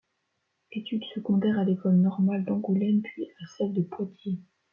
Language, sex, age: French, female, under 19